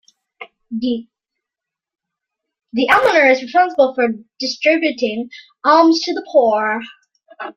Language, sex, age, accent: English, female, under 19, Canadian English